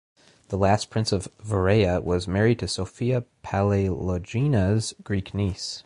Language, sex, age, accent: English, male, 19-29, United States English